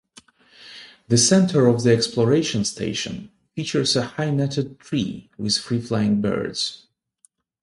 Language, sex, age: English, male, 30-39